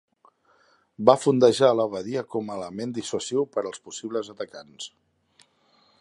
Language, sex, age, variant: Catalan, male, 30-39, Central